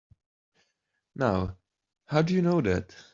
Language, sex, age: English, male, 30-39